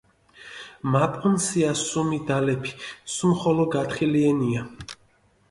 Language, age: Mingrelian, 30-39